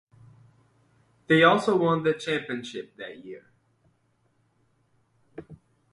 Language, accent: English, United States English